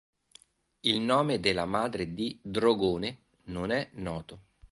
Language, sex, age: Italian, male, 40-49